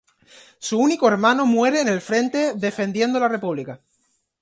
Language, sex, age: Spanish, male, 19-29